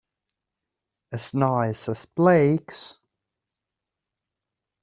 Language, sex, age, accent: English, male, 30-39, England English